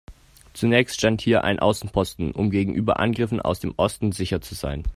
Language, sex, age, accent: German, male, under 19, Deutschland Deutsch